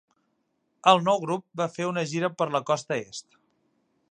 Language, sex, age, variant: Catalan, male, 30-39, Central